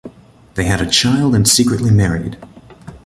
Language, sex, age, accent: English, male, 19-29, United States English